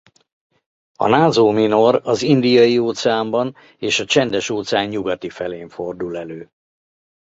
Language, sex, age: Hungarian, male, 60-69